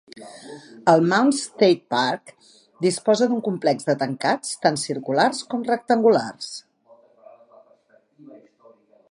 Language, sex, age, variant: Catalan, female, 50-59, Central